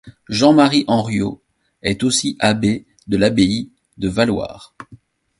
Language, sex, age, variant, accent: French, male, 40-49, Français d'Europe, Français de Belgique